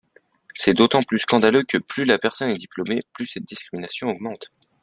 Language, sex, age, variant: French, male, under 19, Français de métropole